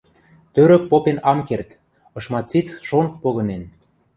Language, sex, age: Western Mari, male, 19-29